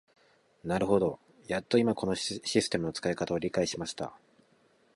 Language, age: Japanese, 19-29